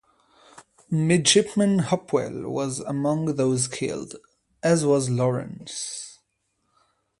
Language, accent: English, Israeli